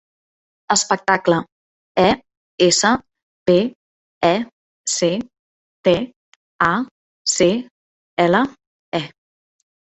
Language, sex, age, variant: Catalan, female, 30-39, Central